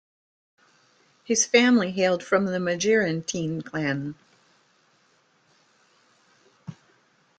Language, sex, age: English, female, 60-69